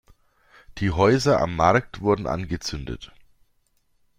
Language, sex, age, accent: German, male, 40-49, Deutschland Deutsch